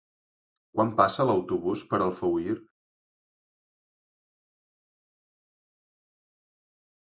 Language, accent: Catalan, Empordanès